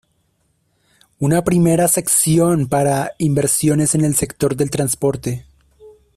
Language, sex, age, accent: Spanish, male, 19-29, Andino-Pacífico: Colombia, Perú, Ecuador, oeste de Bolivia y Venezuela andina